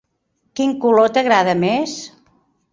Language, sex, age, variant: Catalan, female, 70-79, Central